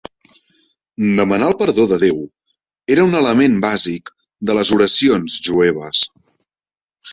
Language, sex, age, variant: Catalan, male, 19-29, Central